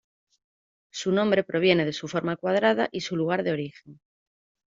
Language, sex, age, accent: Spanish, female, 30-39, España: Norte peninsular (Asturias, Castilla y León, Cantabria, País Vasco, Navarra, Aragón, La Rioja, Guadalajara, Cuenca)